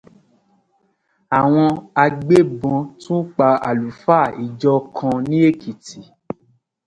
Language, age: Yoruba, 30-39